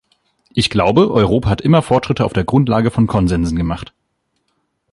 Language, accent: German, Deutschland Deutsch